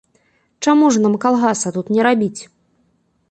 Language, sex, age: Belarusian, female, 19-29